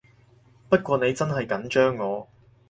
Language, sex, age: Cantonese, male, 30-39